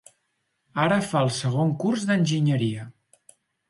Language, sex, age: Catalan, male, 40-49